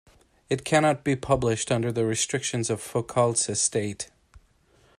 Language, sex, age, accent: English, male, 30-39, United States English